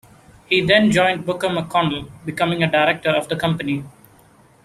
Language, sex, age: English, male, 19-29